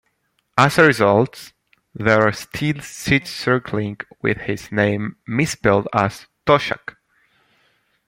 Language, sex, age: English, male, 19-29